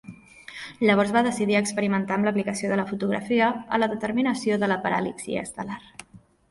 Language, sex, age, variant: Catalan, female, 19-29, Central